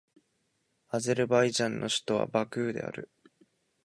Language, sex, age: Japanese, male, 19-29